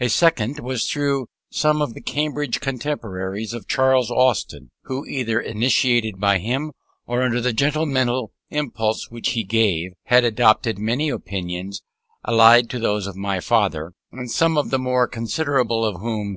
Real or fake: real